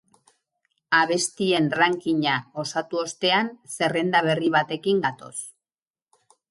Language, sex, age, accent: Basque, female, 50-59, Erdialdekoa edo Nafarra (Gipuzkoa, Nafarroa)